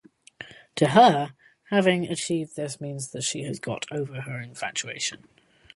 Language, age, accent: English, 19-29, England English